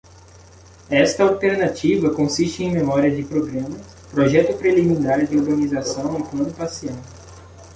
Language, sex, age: Portuguese, male, 19-29